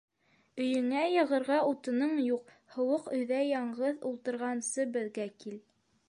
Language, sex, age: Bashkir, female, under 19